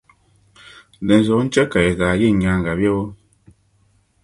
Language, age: Dagbani, 30-39